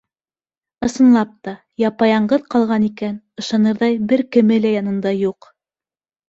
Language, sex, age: Bashkir, female, 19-29